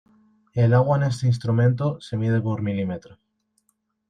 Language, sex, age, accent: Spanish, male, 19-29, España: Centro-Sur peninsular (Madrid, Toledo, Castilla-La Mancha)